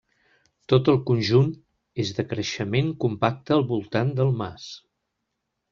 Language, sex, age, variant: Catalan, male, 60-69, Central